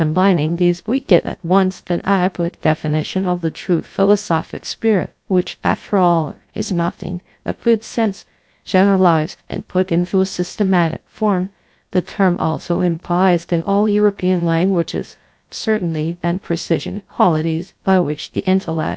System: TTS, GlowTTS